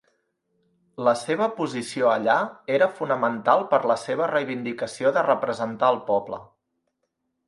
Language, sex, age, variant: Catalan, male, 40-49, Central